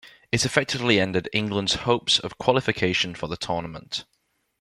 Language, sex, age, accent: English, male, 19-29, England English